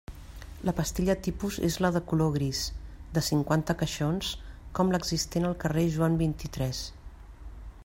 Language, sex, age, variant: Catalan, female, 50-59, Central